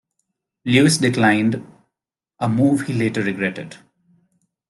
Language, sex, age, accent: English, male, 30-39, India and South Asia (India, Pakistan, Sri Lanka)